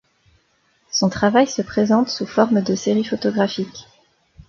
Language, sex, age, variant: French, female, 30-39, Français de métropole